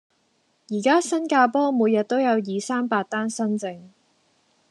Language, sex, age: Cantonese, female, 19-29